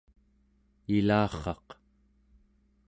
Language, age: Central Yupik, 30-39